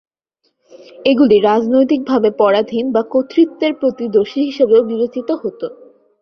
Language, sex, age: Bengali, female, 19-29